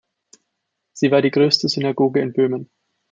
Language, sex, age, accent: German, male, 19-29, Österreichisches Deutsch